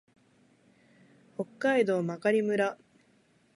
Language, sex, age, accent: Japanese, female, 19-29, 東京